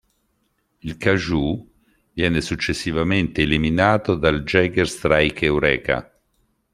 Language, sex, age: Italian, male, 50-59